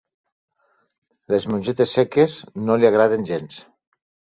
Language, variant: Catalan, Septentrional